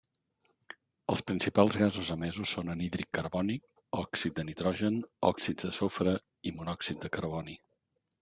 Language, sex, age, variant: Catalan, male, 50-59, Central